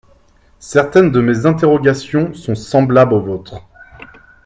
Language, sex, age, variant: French, male, 19-29, Français de métropole